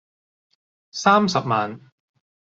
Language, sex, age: Cantonese, male, 30-39